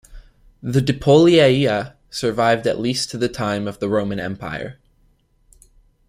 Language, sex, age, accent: English, male, under 19, United States English